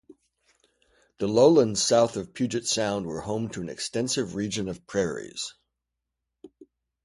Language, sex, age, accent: English, male, 50-59, United States English